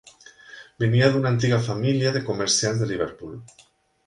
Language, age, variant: Catalan, 40-49, Nord-Occidental